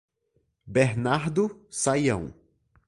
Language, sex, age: Portuguese, male, 19-29